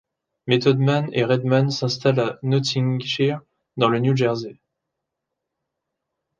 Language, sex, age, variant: French, male, 19-29, Français de métropole